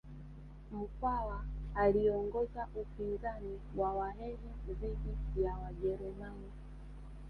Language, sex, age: Swahili, female, 30-39